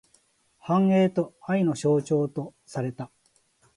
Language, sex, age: Japanese, male, 30-39